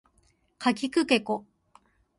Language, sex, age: Japanese, female, 30-39